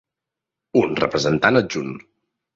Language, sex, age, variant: Catalan, male, 30-39, Central